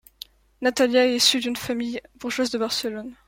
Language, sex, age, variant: French, female, 19-29, Français de métropole